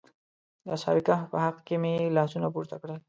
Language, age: Pashto, 19-29